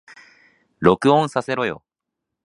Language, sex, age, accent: Japanese, male, 19-29, 関西弁